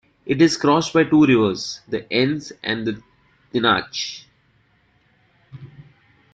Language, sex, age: English, male, 19-29